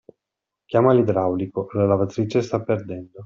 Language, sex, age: Italian, male, 40-49